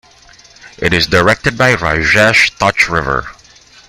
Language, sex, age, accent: English, male, 30-39, Filipino